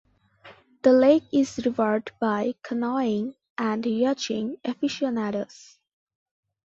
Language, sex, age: English, female, 19-29